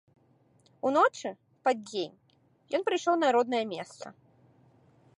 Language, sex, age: Belarusian, female, 19-29